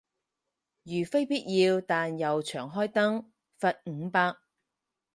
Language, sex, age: Cantonese, female, 30-39